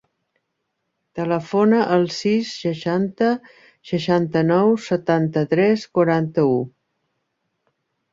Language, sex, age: Catalan, female, 60-69